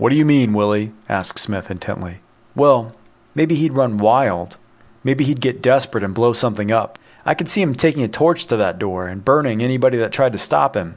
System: none